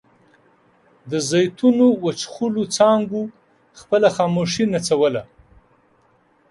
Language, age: Pashto, 50-59